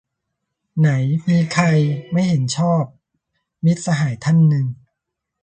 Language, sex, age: Thai, male, 40-49